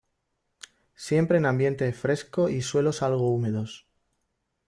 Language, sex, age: Spanish, male, 40-49